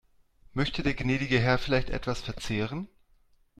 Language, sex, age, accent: German, male, 40-49, Deutschland Deutsch